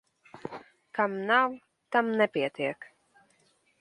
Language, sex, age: Latvian, female, 19-29